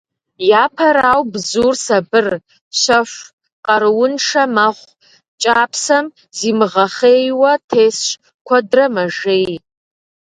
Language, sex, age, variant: Kabardian, female, 30-39, Адыгэбзэ (Къэбэрдей, Кирил, псоми зэдай)